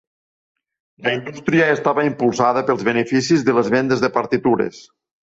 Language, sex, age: Catalan, male, 50-59